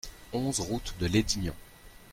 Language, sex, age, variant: French, male, 30-39, Français de métropole